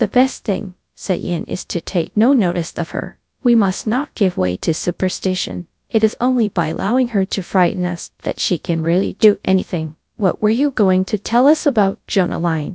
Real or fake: fake